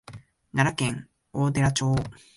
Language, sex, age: Japanese, male, 19-29